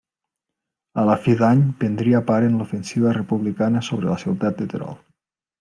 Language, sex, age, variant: Catalan, male, 19-29, Nord-Occidental